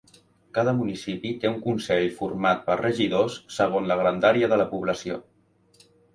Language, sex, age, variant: Catalan, male, under 19, Central